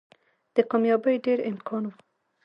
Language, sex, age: Pashto, female, 19-29